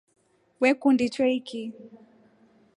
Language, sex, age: Rombo, female, 19-29